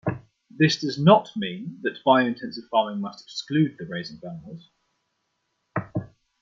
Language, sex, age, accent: English, male, 19-29, England English